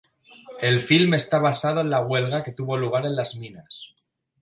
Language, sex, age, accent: Spanish, male, 40-49, España: Norte peninsular (Asturias, Castilla y León, Cantabria, País Vasco, Navarra, Aragón, La Rioja, Guadalajara, Cuenca)